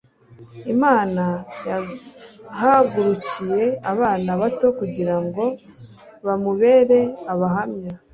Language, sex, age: Kinyarwanda, male, 30-39